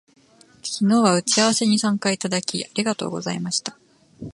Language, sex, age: Japanese, female, 19-29